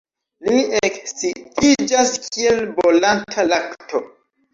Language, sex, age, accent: Esperanto, male, 19-29, Internacia